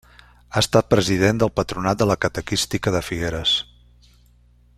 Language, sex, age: Catalan, male, 60-69